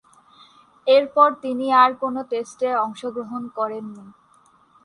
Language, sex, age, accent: Bengali, female, 19-29, Native